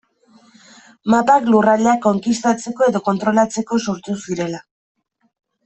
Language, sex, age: Basque, female, 30-39